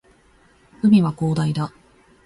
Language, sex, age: Japanese, female, 19-29